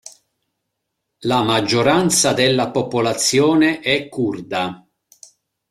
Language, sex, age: Italian, male, 50-59